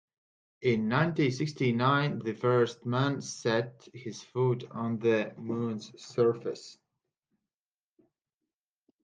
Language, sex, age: English, male, 30-39